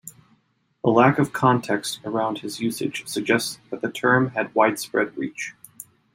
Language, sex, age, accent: English, male, 30-39, United States English